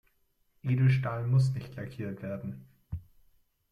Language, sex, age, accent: German, male, 19-29, Deutschland Deutsch